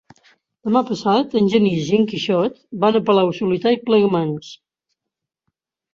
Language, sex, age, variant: Catalan, female, 70-79, Central